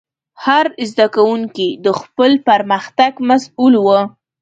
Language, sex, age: Pashto, female, 19-29